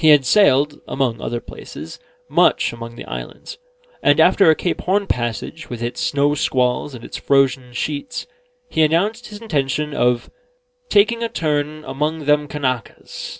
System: none